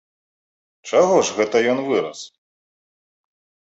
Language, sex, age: Belarusian, male, 30-39